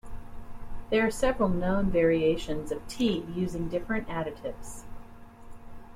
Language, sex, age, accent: English, female, 50-59, United States English